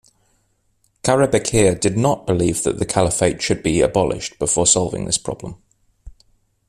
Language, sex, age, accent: English, male, 30-39, England English